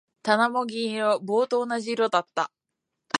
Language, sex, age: Japanese, female, 19-29